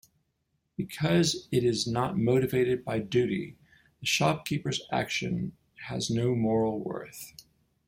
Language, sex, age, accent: English, male, 50-59, United States English